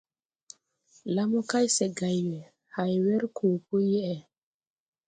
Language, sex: Tupuri, female